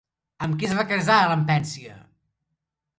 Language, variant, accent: Catalan, Central, central